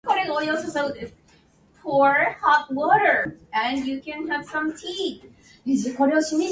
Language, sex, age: Japanese, female, under 19